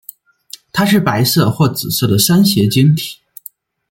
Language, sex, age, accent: Chinese, male, 19-29, 出生地：山西省